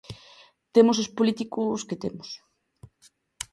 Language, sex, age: Galician, female, 19-29